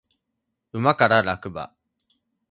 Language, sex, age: Japanese, male, 19-29